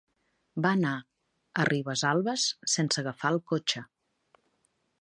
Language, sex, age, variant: Catalan, female, 40-49, Central